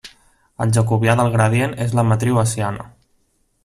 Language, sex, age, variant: Catalan, male, 19-29, Central